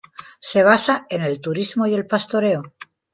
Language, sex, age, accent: Spanish, female, 40-49, España: Sur peninsular (Andalucia, Extremadura, Murcia)